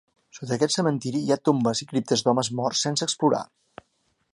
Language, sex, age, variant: Catalan, male, 50-59, Central